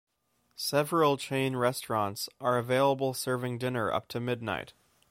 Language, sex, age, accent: English, male, 19-29, Canadian English